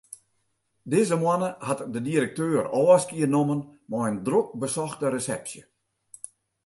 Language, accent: Western Frisian, Klaaifrysk